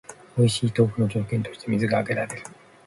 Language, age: Japanese, 50-59